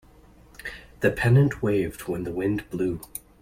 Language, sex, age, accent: English, male, 19-29, United States English